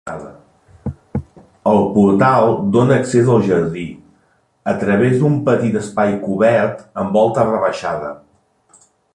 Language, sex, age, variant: Catalan, male, 40-49, Central